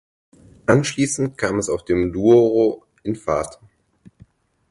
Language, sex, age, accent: German, male, 19-29, Deutschland Deutsch